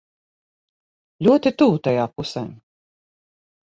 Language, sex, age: Latvian, female, 50-59